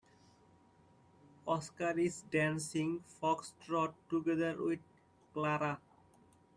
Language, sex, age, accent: English, male, 19-29, India and South Asia (India, Pakistan, Sri Lanka)